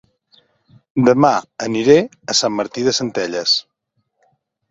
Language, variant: Catalan, Central